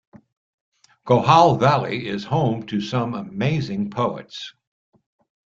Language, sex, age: English, male, 70-79